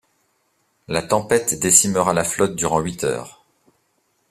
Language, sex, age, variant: French, male, 40-49, Français de métropole